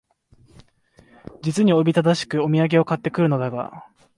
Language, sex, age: Japanese, male, under 19